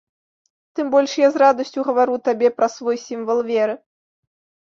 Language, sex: Belarusian, female